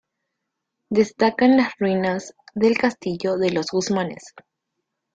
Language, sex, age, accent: Spanish, female, 19-29, Rioplatense: Argentina, Uruguay, este de Bolivia, Paraguay